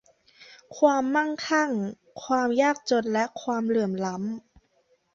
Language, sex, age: Thai, female, under 19